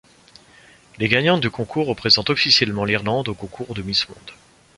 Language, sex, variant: French, male, Français de métropole